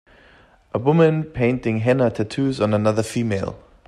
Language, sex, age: English, male, 30-39